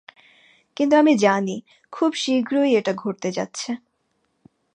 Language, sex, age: Bengali, female, 19-29